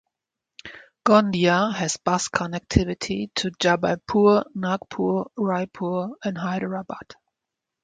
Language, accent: English, United States English